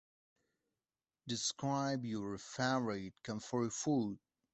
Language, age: English, 30-39